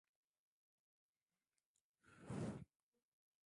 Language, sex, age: Swahili, female, 19-29